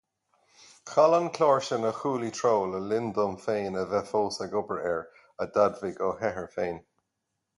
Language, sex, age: Irish, male, 40-49